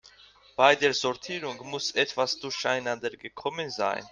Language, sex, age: German, male, under 19